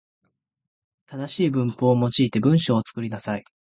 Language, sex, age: Japanese, male, 19-29